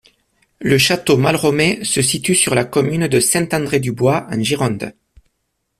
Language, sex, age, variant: French, male, 30-39, Français de métropole